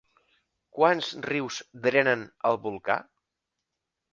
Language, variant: Catalan, Central